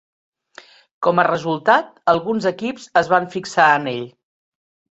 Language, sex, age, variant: Catalan, female, 60-69, Central